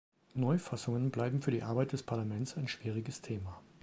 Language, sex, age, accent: German, male, 40-49, Deutschland Deutsch